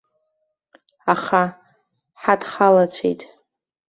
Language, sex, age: Abkhazian, female, under 19